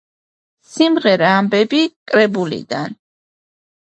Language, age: Georgian, under 19